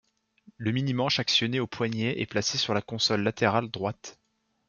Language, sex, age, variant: French, male, 19-29, Français de métropole